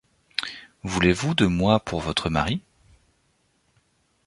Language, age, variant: French, 30-39, Français de métropole